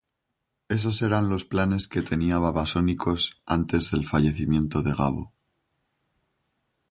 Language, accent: Spanish, España: Centro-Sur peninsular (Madrid, Toledo, Castilla-La Mancha)